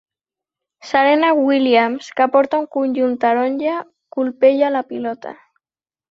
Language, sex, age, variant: Catalan, male, under 19, Central